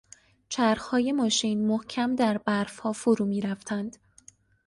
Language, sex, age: Persian, female, 19-29